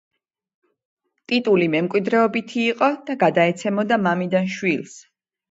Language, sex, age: Georgian, female, 30-39